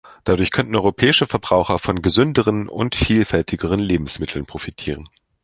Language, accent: German, Deutschland Deutsch